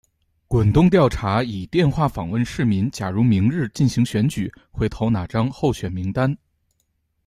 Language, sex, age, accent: Chinese, male, 19-29, 出生地：河北省